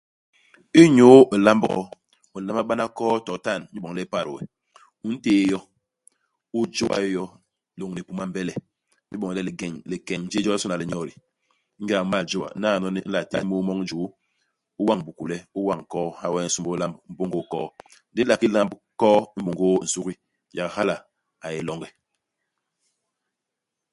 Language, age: Basaa, 40-49